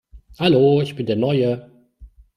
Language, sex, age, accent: German, male, 40-49, Deutschland Deutsch